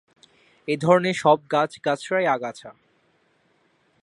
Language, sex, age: Bengali, male, 19-29